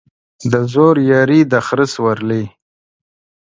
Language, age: Pashto, 30-39